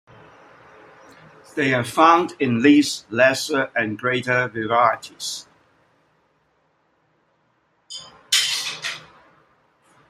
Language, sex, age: English, male, 60-69